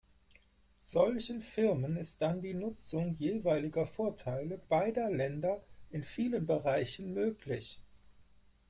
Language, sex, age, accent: German, male, 40-49, Deutschland Deutsch